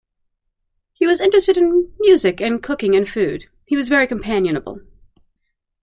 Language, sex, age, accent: English, female, 30-39, United States English